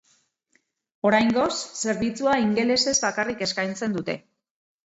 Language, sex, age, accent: Basque, female, 40-49, Mendebalekoa (Araba, Bizkaia, Gipuzkoako mendebaleko herri batzuk)